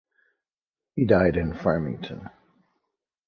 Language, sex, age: English, male, 70-79